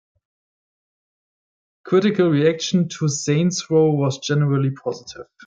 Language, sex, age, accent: English, male, 19-29, United States English